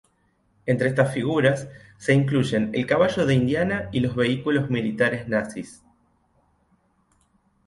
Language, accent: Spanish, Rioplatense: Argentina, Uruguay, este de Bolivia, Paraguay